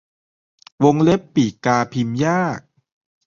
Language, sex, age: Thai, male, 30-39